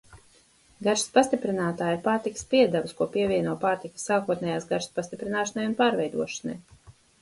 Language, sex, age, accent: Latvian, female, 40-49, Dzimtā valoda